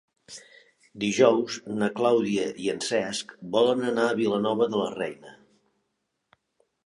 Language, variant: Catalan, Nord-Occidental